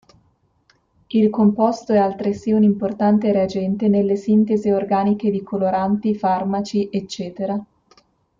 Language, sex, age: Italian, female, 19-29